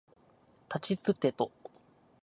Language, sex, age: Japanese, male, 19-29